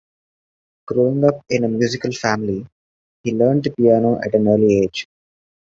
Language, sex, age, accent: English, male, 19-29, India and South Asia (India, Pakistan, Sri Lanka)